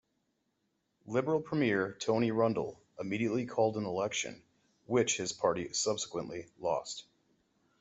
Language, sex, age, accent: English, male, 30-39, United States English